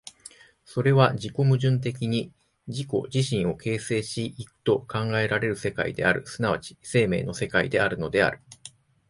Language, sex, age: Japanese, male, 40-49